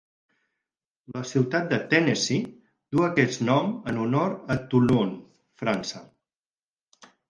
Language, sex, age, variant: Catalan, male, 60-69, Central